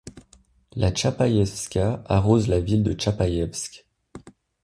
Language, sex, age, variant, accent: French, male, 19-29, Français d'Europe, Français de Suisse